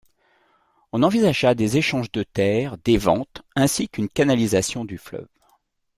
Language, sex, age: French, male, 60-69